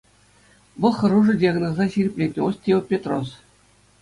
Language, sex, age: Chuvash, male, 40-49